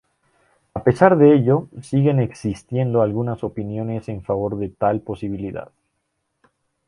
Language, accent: Spanish, Andino-Pacífico: Colombia, Perú, Ecuador, oeste de Bolivia y Venezuela andina